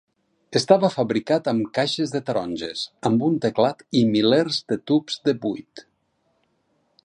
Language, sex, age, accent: Catalan, male, 50-59, valencià